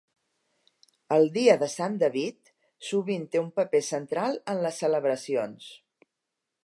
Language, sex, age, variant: Catalan, female, 60-69, Central